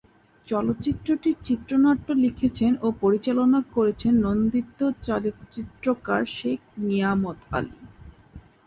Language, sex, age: Bengali, female, 19-29